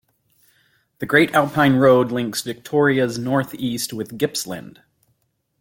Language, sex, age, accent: English, male, 40-49, United States English